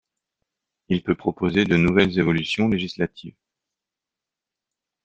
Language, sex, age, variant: French, male, 40-49, Français de métropole